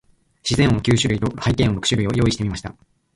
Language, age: Japanese, 19-29